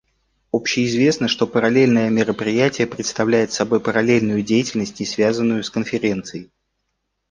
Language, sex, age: Russian, male, 40-49